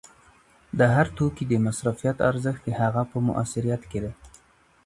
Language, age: Pashto, 19-29